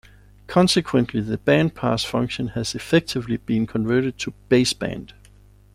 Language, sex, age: English, male, 40-49